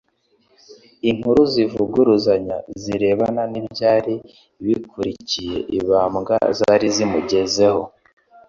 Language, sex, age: Kinyarwanda, male, 19-29